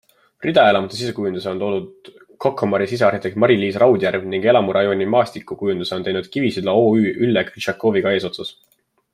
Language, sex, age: Estonian, male, 19-29